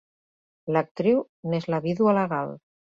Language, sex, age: Catalan, female, 60-69